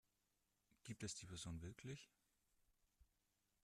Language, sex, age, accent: German, male, 19-29, Deutschland Deutsch